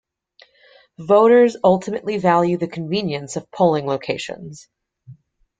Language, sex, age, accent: English, female, 19-29, United States English